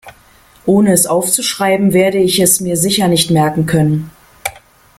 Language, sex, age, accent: German, female, 50-59, Deutschland Deutsch